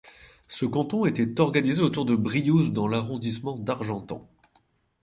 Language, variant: French, Français de métropole